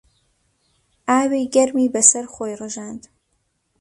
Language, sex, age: Central Kurdish, female, 19-29